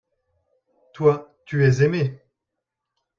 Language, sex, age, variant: French, male, 40-49, Français de métropole